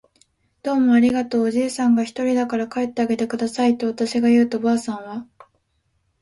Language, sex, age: Japanese, female, 19-29